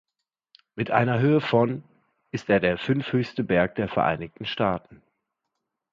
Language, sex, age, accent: German, male, 30-39, Deutschland Deutsch